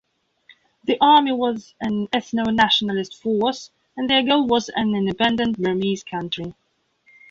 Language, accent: English, England English